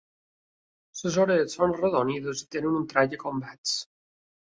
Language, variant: Catalan, Balear